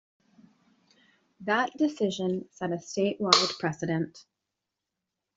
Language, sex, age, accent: English, female, 30-39, Canadian English